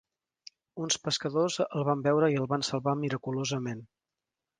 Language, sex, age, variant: Catalan, male, 50-59, Central